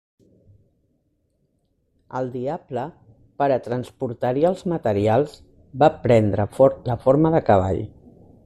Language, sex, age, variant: Catalan, female, 50-59, Central